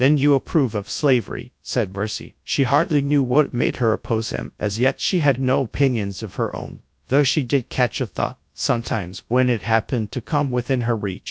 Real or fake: fake